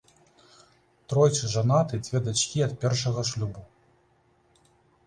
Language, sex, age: Belarusian, male, 40-49